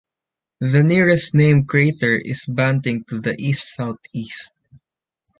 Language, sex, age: English, male, 19-29